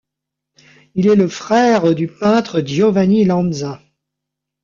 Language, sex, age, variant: French, male, 40-49, Français de métropole